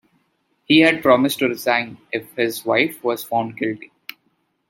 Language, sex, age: English, male, under 19